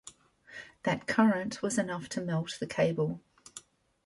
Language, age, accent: English, 50-59, Australian English